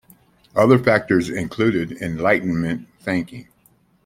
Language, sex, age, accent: English, male, 60-69, United States English